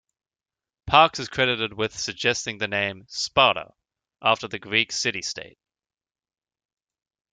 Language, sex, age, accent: English, male, 19-29, Australian English